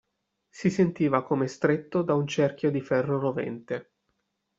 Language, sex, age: Italian, male, 30-39